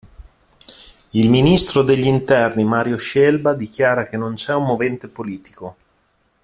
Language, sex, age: Italian, male, 40-49